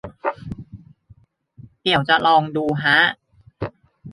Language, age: Thai, 19-29